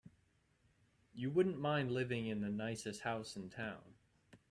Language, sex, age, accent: English, male, 19-29, United States English